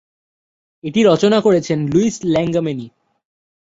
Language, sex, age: Bengali, male, under 19